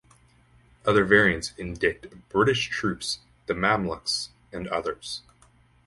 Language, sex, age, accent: English, male, 19-29, Canadian English